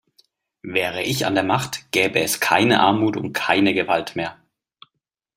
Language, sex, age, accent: German, male, 30-39, Deutschland Deutsch